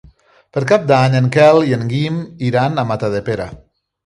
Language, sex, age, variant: Catalan, male, 40-49, Central